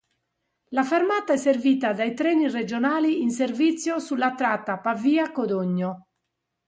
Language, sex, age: Italian, female, 50-59